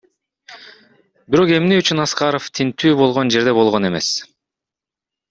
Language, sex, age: Kyrgyz, male, 30-39